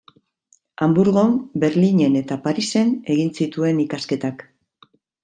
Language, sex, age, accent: Basque, female, 50-59, Erdialdekoa edo Nafarra (Gipuzkoa, Nafarroa)